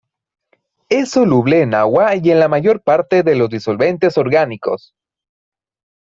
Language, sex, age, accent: Spanish, male, 19-29, México